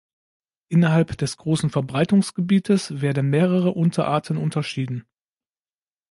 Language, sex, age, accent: German, male, 40-49, Deutschland Deutsch